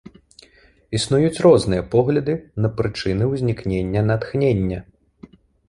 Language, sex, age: Belarusian, male, 30-39